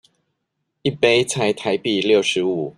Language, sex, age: Chinese, male, 50-59